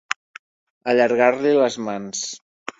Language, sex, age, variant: Catalan, male, 30-39, Central